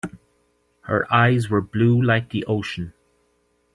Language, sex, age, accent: English, male, 30-39, Irish English